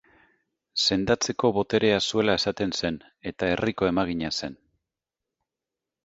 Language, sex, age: Basque, male, 40-49